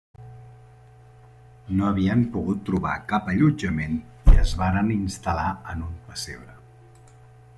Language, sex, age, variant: Catalan, male, 40-49, Central